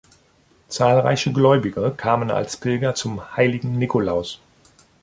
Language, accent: German, Deutschland Deutsch